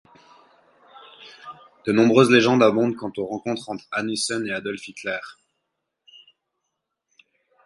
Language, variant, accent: French, Français d'Europe, Français de Suisse